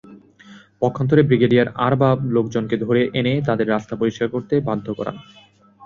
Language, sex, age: Bengali, male, 19-29